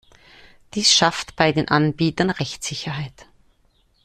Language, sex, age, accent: German, female, 50-59, Österreichisches Deutsch